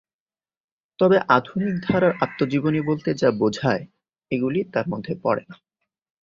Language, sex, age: Bengali, male, 19-29